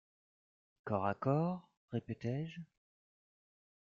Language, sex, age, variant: French, male, 30-39, Français de métropole